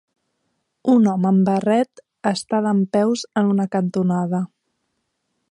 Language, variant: Catalan, Central